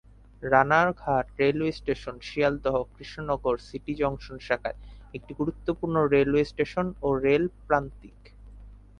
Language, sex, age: Bengali, male, 19-29